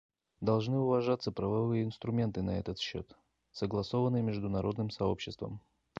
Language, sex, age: Russian, male, 40-49